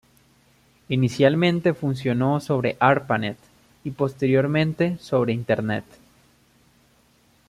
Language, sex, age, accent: Spanish, male, 19-29, Andino-Pacífico: Colombia, Perú, Ecuador, oeste de Bolivia y Venezuela andina